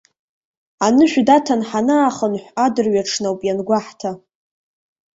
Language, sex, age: Abkhazian, female, 19-29